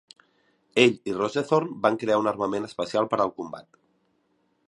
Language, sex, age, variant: Catalan, male, 30-39, Central